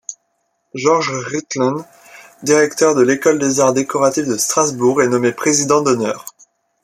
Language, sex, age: French, male, under 19